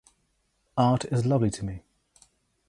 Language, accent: English, England English